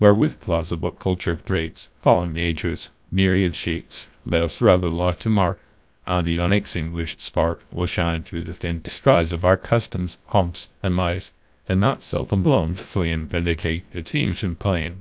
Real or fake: fake